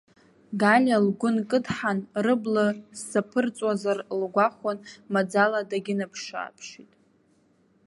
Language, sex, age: Abkhazian, female, 19-29